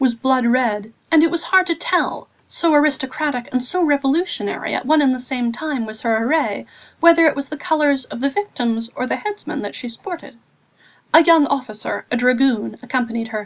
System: none